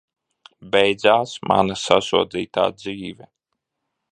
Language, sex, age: Latvian, male, 30-39